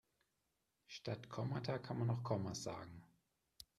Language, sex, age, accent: German, male, 40-49, Deutschland Deutsch